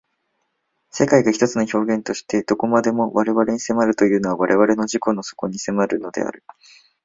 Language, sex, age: Japanese, male, 19-29